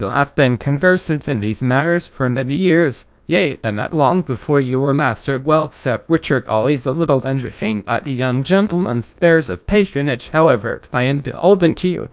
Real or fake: fake